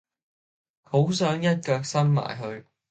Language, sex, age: Cantonese, male, under 19